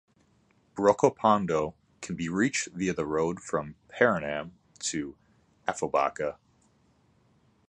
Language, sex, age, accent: English, male, 19-29, United States English